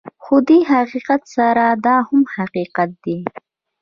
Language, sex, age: Pashto, female, 19-29